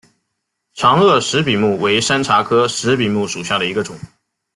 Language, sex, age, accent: Chinese, male, 19-29, 出生地：浙江省